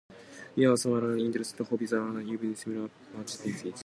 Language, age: English, 19-29